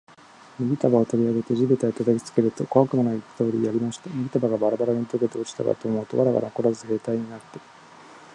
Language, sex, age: Japanese, male, 40-49